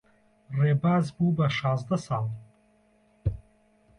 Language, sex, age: Central Kurdish, male, 40-49